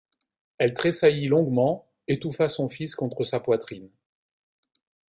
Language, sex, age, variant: French, male, 50-59, Français de métropole